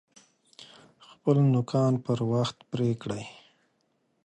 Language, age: Pashto, 40-49